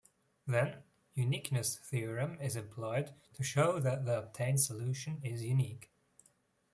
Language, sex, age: English, male, 19-29